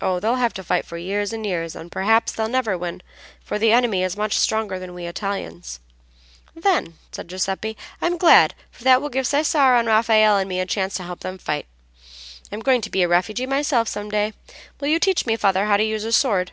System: none